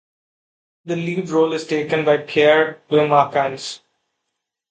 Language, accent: English, India and South Asia (India, Pakistan, Sri Lanka)